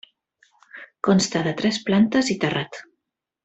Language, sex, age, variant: Catalan, female, 50-59, Central